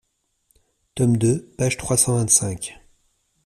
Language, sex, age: French, male, 30-39